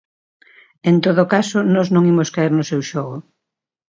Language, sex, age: Galician, female, 60-69